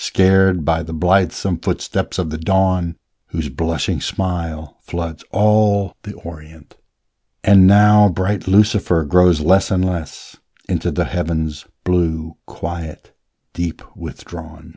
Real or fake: real